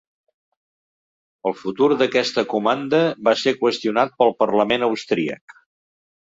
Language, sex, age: Catalan, male, 70-79